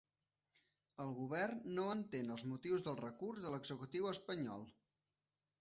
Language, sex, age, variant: Catalan, male, 30-39, Central